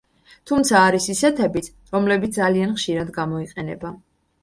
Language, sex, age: Georgian, female, 19-29